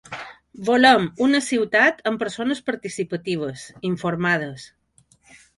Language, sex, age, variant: Catalan, female, 40-49, Balear